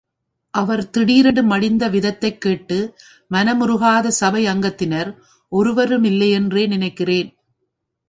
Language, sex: Tamil, female